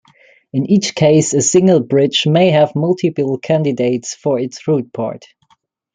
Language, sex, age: English, male, 19-29